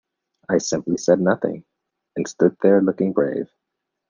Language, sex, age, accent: English, male, 30-39, United States English